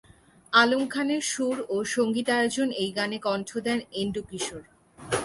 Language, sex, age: Bengali, female, 19-29